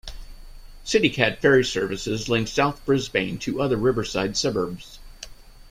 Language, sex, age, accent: English, male, 40-49, United States English